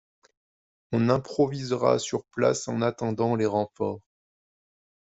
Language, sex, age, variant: French, male, 30-39, Français de métropole